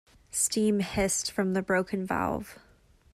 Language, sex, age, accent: English, female, 19-29, United States English